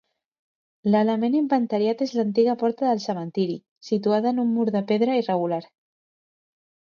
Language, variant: Catalan, Central